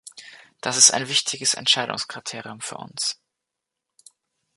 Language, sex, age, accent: German, male, 19-29, Deutschland Deutsch